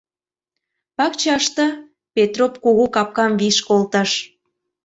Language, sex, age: Mari, female, 19-29